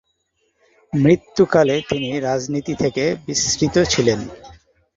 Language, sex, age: Bengali, male, 30-39